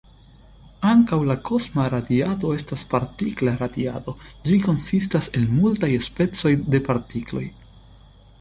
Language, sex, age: Esperanto, male, 19-29